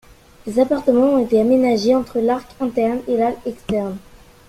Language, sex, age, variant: French, female, under 19, Français de métropole